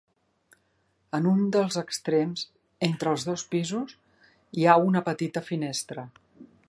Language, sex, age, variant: Catalan, female, 60-69, Central